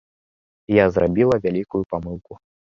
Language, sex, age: Belarusian, male, 19-29